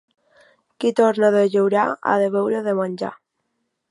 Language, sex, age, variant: Catalan, female, 19-29, Balear